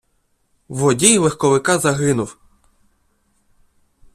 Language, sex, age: Ukrainian, male, under 19